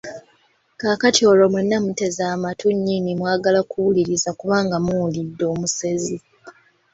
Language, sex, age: Ganda, female, 19-29